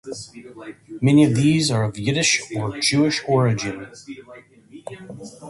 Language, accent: English, United States English